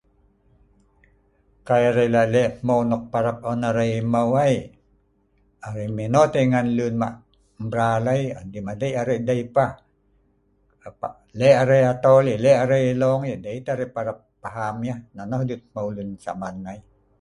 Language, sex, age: Sa'ban, male, 50-59